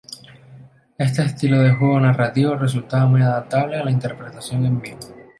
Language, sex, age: Spanish, male, 19-29